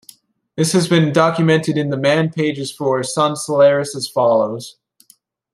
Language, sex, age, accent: English, male, 19-29, United States English